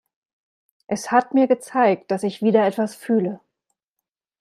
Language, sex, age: German, female, 50-59